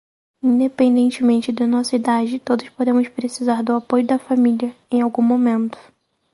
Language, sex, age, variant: Portuguese, female, 19-29, Portuguese (Brasil)